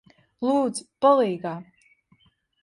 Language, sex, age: Latvian, female, 30-39